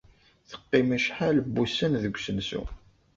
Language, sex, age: Kabyle, male, 30-39